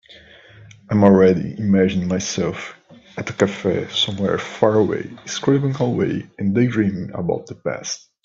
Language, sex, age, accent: English, male, 40-49, United States English